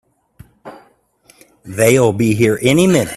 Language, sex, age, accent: English, male, 50-59, United States English